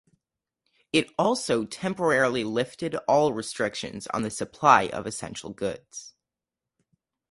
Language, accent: English, United States English